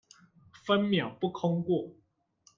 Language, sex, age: Chinese, male, 19-29